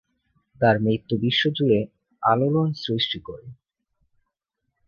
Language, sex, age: Bengali, male, 19-29